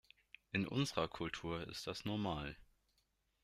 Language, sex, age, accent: German, male, under 19, Deutschland Deutsch